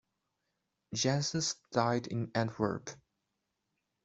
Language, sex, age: English, male, 19-29